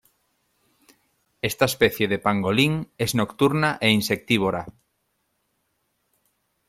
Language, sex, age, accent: Spanish, male, 40-49, España: Norte peninsular (Asturias, Castilla y León, Cantabria, País Vasco, Navarra, Aragón, La Rioja, Guadalajara, Cuenca)